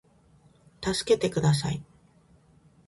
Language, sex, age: Japanese, female, 40-49